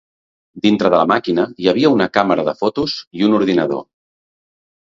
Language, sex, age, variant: Catalan, male, 40-49, Central